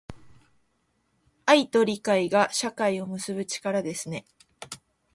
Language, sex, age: Japanese, female, 19-29